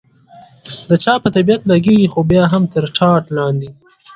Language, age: Pashto, 19-29